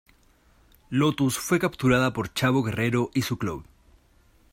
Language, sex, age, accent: Spanish, male, 19-29, Chileno: Chile, Cuyo